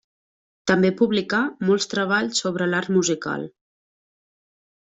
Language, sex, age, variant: Catalan, female, 30-39, Central